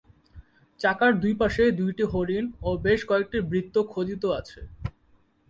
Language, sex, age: Bengali, male, 19-29